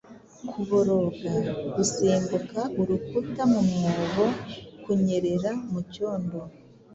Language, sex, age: Kinyarwanda, female, 40-49